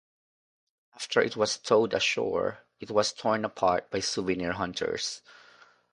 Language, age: English, 30-39